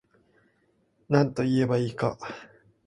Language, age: Japanese, 19-29